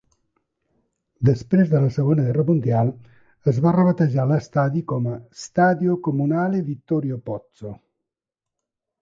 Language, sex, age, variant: Catalan, male, 60-69, Central